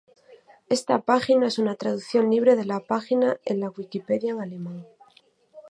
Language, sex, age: Spanish, female, 30-39